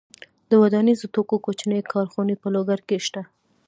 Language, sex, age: Pashto, female, 19-29